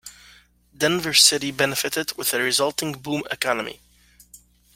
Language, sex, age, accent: English, male, 30-39, United States English